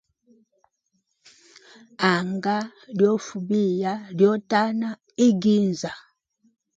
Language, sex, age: Hemba, female, 30-39